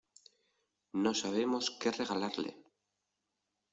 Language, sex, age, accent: Spanish, male, 19-29, España: Norte peninsular (Asturias, Castilla y León, Cantabria, País Vasco, Navarra, Aragón, La Rioja, Guadalajara, Cuenca)